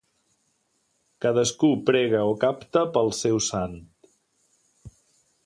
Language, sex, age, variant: Catalan, male, 50-59, Central